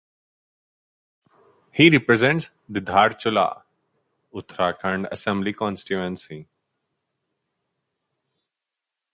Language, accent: English, India and South Asia (India, Pakistan, Sri Lanka)